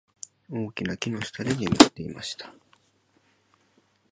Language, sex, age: Japanese, male, under 19